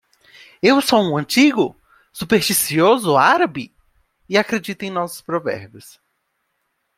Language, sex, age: Portuguese, male, 19-29